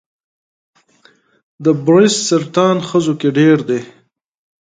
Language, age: Pashto, 30-39